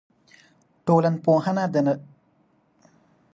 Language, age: Pashto, 19-29